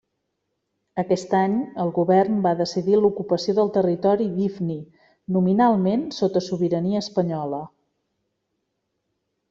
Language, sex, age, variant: Catalan, female, 40-49, Central